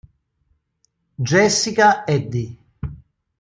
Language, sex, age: Italian, male, 60-69